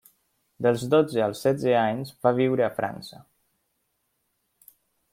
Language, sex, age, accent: Catalan, male, under 19, valencià